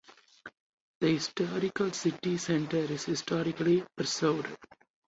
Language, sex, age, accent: English, male, 30-39, India and South Asia (India, Pakistan, Sri Lanka)